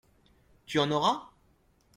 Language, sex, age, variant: French, male, 19-29, Français de métropole